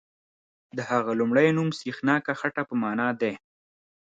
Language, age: Pashto, 19-29